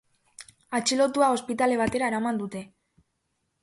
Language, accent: Basque, Erdialdekoa edo Nafarra (Gipuzkoa, Nafarroa)